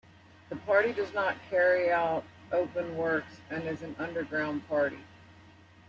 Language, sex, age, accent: English, female, 40-49, United States English